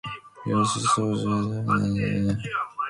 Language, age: English, 19-29